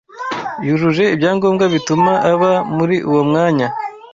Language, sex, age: Kinyarwanda, male, 19-29